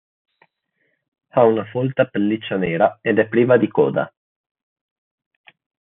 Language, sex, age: Italian, male, under 19